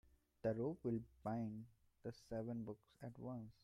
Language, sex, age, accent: English, male, 19-29, India and South Asia (India, Pakistan, Sri Lanka)